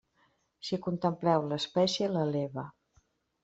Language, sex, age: Catalan, female, 60-69